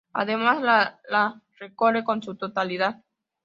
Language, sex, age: Spanish, female, 19-29